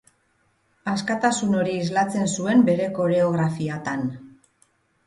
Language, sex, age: Basque, female, 40-49